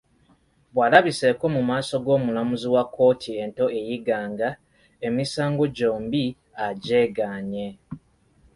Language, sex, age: Ganda, male, 19-29